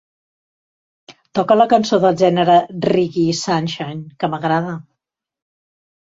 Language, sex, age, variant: Catalan, female, 50-59, Central